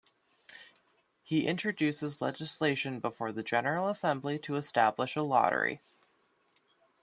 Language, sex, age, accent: English, male, under 19, United States English